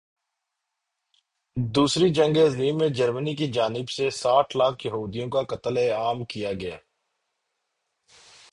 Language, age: Urdu, 30-39